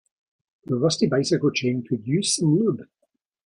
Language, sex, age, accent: English, male, 50-59, Scottish English